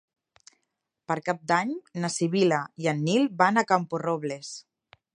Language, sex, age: Catalan, female, 30-39